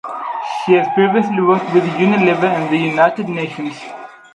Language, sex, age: English, male, 19-29